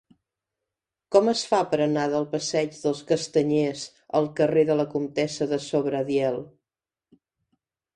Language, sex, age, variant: Catalan, female, 50-59, Central